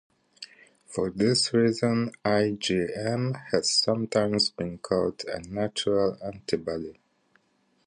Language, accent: English, United States English